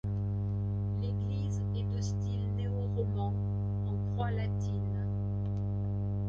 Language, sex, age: French, female, 60-69